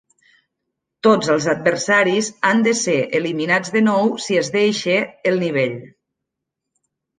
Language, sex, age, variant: Catalan, female, 40-49, Nord-Occidental